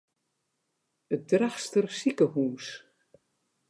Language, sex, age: Western Frisian, female, 60-69